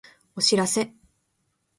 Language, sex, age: Japanese, female, 19-29